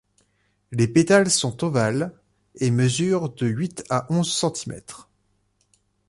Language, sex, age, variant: French, male, 30-39, Français de métropole